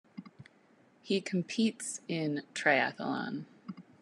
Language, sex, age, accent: English, female, 30-39, United States English